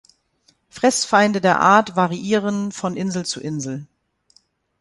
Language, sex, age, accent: German, female, 50-59, Deutschland Deutsch